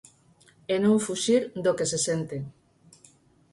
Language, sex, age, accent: Galician, female, 50-59, Normativo (estándar)